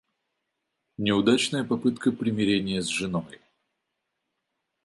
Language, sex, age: Russian, male, 30-39